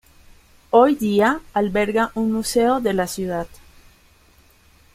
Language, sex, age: Spanish, female, 30-39